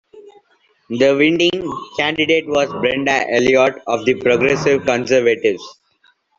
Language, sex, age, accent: English, male, under 19, India and South Asia (India, Pakistan, Sri Lanka)